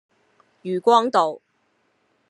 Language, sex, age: Cantonese, female, 19-29